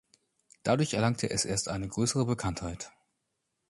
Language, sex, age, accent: German, male, 30-39, Deutschland Deutsch